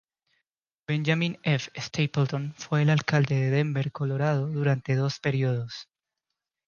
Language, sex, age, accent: Spanish, male, 19-29, Andino-Pacífico: Colombia, Perú, Ecuador, oeste de Bolivia y Venezuela andina